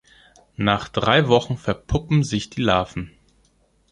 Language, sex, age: German, male, 30-39